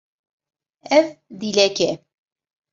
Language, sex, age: Kurdish, female, 30-39